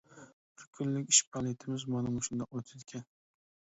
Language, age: Uyghur, 30-39